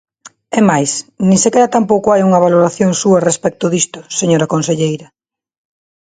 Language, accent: Galician, Neofalante